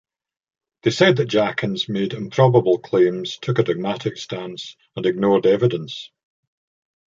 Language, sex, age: English, male, 60-69